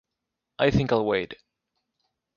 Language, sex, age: English, male, 19-29